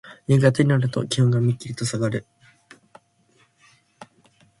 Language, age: Japanese, 19-29